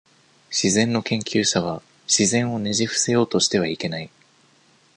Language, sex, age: Japanese, male, under 19